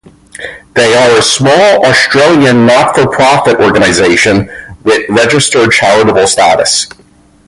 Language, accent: English, United States English